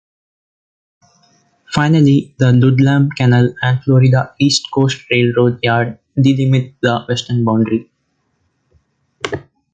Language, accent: English, India and South Asia (India, Pakistan, Sri Lanka)